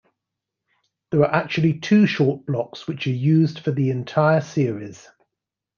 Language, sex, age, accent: English, male, 50-59, England English